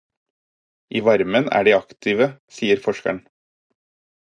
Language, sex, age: Norwegian Bokmål, male, 30-39